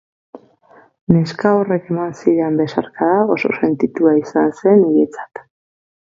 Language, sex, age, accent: Basque, female, 50-59, Erdialdekoa edo Nafarra (Gipuzkoa, Nafarroa)